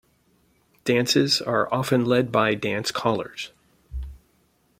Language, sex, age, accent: English, male, 50-59, United States English